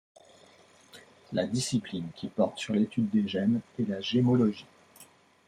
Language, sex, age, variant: French, male, 40-49, Français de métropole